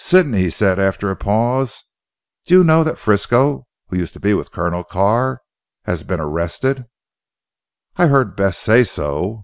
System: none